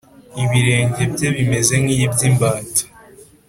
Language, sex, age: Kinyarwanda, male, 19-29